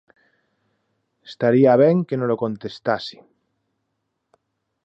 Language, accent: Galician, Oriental (común en zona oriental)